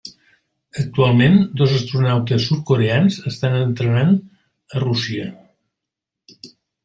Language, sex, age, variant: Catalan, male, 60-69, Central